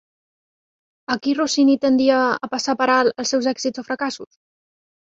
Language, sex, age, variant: Catalan, female, 40-49, Central